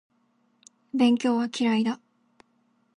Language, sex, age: Japanese, female, under 19